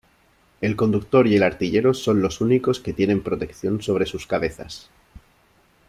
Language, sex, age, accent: Spanish, male, 30-39, España: Sur peninsular (Andalucia, Extremadura, Murcia)